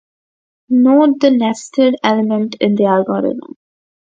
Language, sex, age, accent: English, female, under 19, India and South Asia (India, Pakistan, Sri Lanka)